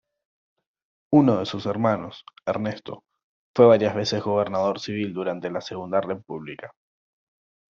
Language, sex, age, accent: Spanish, male, 19-29, Rioplatense: Argentina, Uruguay, este de Bolivia, Paraguay